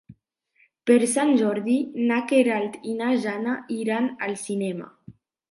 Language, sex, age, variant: Catalan, female, 19-29, Nord-Occidental